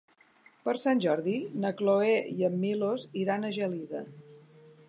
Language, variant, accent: Catalan, Central, central